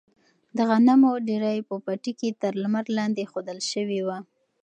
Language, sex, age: Pashto, female, 19-29